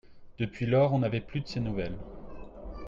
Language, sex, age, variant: French, male, 30-39, Français de métropole